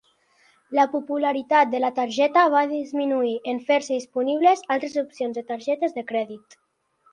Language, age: Catalan, under 19